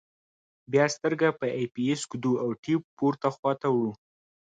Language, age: Pashto, 19-29